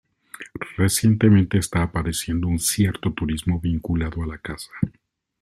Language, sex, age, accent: Spanish, male, 50-59, México